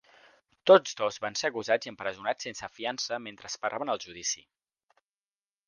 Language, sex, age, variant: Catalan, male, under 19, Central